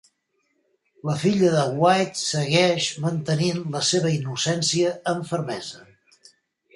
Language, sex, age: Catalan, male, 80-89